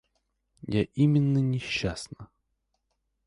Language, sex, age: Russian, male, 30-39